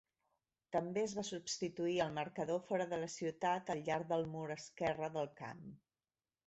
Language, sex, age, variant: Catalan, female, 40-49, Central